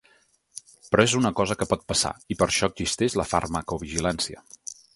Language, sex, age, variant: Catalan, male, 30-39, Nord-Occidental